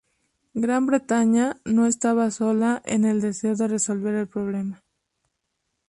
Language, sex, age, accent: Spanish, female, 19-29, México